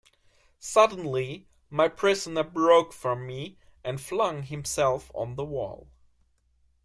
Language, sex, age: English, male, 19-29